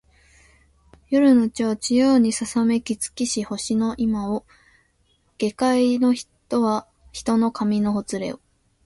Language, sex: Japanese, female